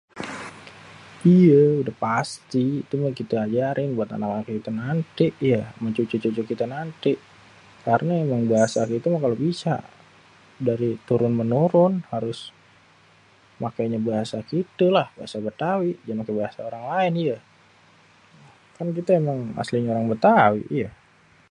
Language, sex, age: Betawi, male, 30-39